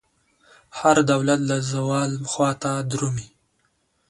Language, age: Pashto, 19-29